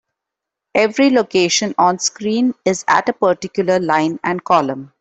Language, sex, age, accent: English, female, 30-39, India and South Asia (India, Pakistan, Sri Lanka)